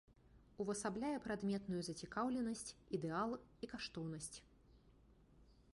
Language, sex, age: Belarusian, female, 19-29